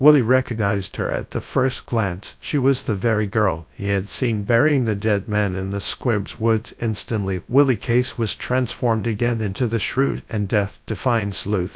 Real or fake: fake